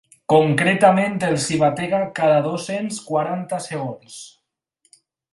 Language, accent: Catalan, valencià